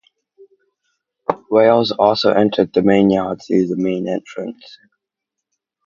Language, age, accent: English, under 19, United States English